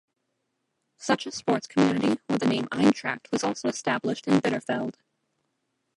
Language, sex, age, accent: English, female, under 19, United States English